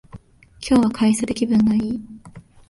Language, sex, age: Japanese, female, 19-29